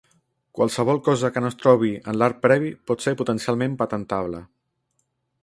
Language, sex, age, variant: Catalan, male, 30-39, Central